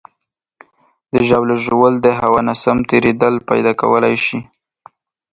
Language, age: Pashto, 19-29